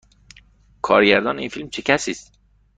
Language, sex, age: Persian, male, 19-29